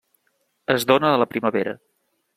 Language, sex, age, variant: Catalan, male, 30-39, Central